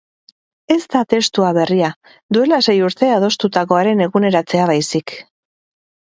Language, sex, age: Basque, female, 30-39